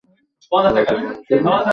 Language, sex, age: Bengali, male, under 19